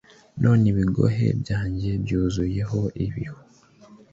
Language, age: Kinyarwanda, 19-29